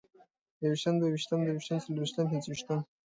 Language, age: Pashto, 19-29